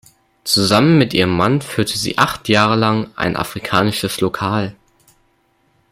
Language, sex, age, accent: German, male, 19-29, Deutschland Deutsch